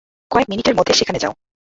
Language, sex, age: Bengali, female, 19-29